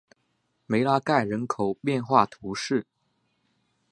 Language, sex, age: Chinese, male, under 19